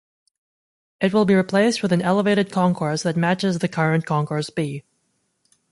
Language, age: English, 19-29